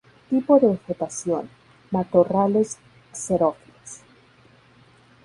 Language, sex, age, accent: Spanish, female, 30-39, México